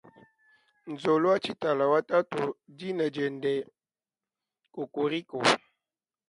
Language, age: Luba-Lulua, 19-29